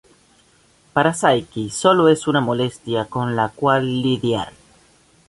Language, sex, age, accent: Spanish, male, 19-29, Caribe: Cuba, Venezuela, Puerto Rico, República Dominicana, Panamá, Colombia caribeña, México caribeño, Costa del golfo de México